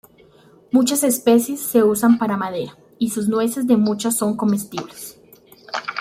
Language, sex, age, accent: Spanish, female, under 19, Andino-Pacífico: Colombia, Perú, Ecuador, oeste de Bolivia y Venezuela andina